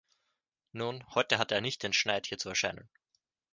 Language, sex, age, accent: German, male, 19-29, Österreichisches Deutsch